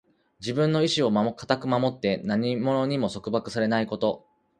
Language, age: Japanese, 30-39